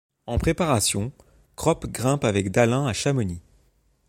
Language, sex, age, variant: French, male, 30-39, Français de métropole